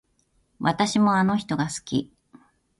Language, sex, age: Japanese, female, 50-59